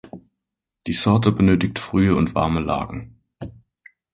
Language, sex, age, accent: German, male, 19-29, Deutschland Deutsch